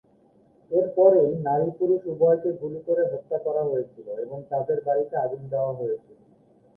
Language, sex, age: Bengali, male, 19-29